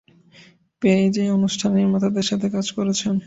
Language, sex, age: Bengali, male, 19-29